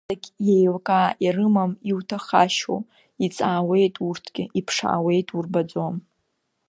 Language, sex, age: Abkhazian, female, under 19